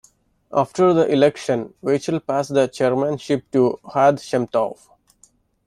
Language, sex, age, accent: English, male, 30-39, India and South Asia (India, Pakistan, Sri Lanka)